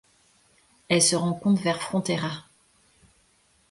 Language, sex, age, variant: French, female, 30-39, Français de métropole